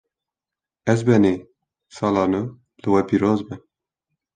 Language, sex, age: Kurdish, male, 19-29